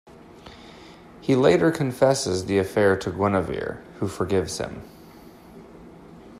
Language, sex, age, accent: English, male, 30-39, United States English